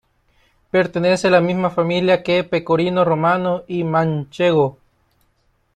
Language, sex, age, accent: Spanish, male, 19-29, América central